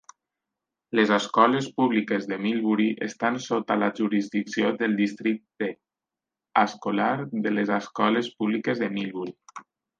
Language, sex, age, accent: Catalan, male, 19-29, valencià